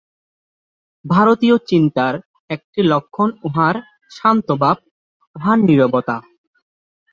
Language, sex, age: Bengali, male, 19-29